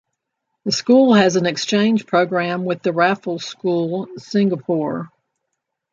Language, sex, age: English, female, 50-59